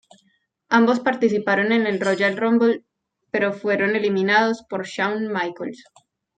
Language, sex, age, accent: Spanish, female, 30-39, Andino-Pacífico: Colombia, Perú, Ecuador, oeste de Bolivia y Venezuela andina